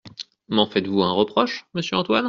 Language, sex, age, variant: French, male, 30-39, Français de métropole